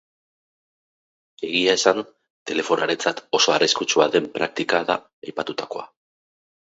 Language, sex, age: Basque, male, 30-39